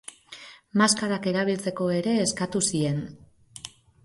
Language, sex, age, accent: Basque, female, 50-59, Mendebalekoa (Araba, Bizkaia, Gipuzkoako mendebaleko herri batzuk)